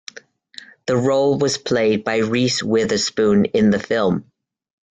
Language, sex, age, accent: English, female, 70-79, United States English